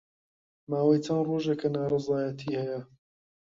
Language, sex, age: Central Kurdish, male, 19-29